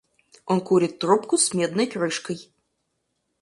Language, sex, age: Russian, female, 19-29